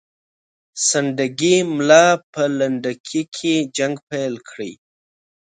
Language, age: Pashto, 30-39